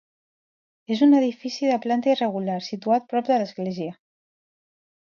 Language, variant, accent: Catalan, Central, central